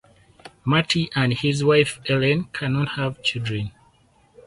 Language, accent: English, Southern African (South Africa, Zimbabwe, Namibia)